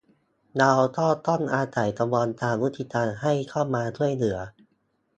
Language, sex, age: Thai, male, 19-29